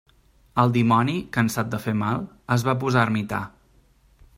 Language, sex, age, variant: Catalan, male, 30-39, Central